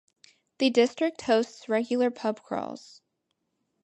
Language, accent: English, United States English